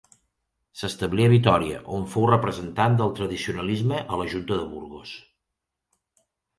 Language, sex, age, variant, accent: Catalan, male, 40-49, Central, tarragoní